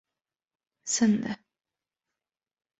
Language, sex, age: Uzbek, female, 19-29